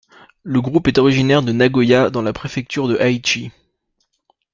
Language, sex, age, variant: French, male, 19-29, Français de métropole